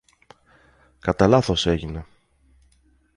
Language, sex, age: Greek, male, 30-39